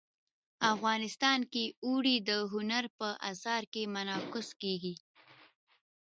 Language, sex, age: Pashto, female, under 19